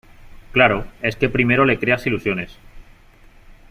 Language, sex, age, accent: Spanish, male, 19-29, España: Centro-Sur peninsular (Madrid, Toledo, Castilla-La Mancha)